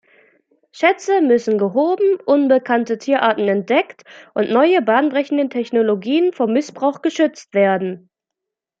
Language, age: German, 19-29